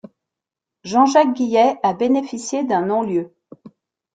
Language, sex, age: French, female, 50-59